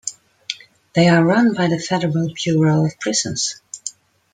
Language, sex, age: English, female, 50-59